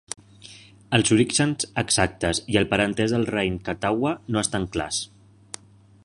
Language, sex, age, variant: Catalan, male, 40-49, Central